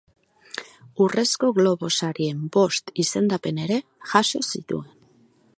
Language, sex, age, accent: Basque, female, 40-49, Mendebalekoa (Araba, Bizkaia, Gipuzkoako mendebaleko herri batzuk)